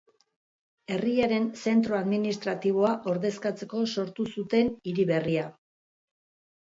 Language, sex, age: Basque, female, 50-59